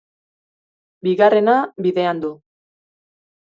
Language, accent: Basque, Erdialdekoa edo Nafarra (Gipuzkoa, Nafarroa)